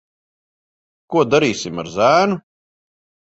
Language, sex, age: Latvian, female, 40-49